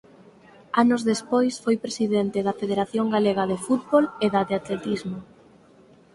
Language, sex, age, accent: Galician, female, 19-29, Normativo (estándar)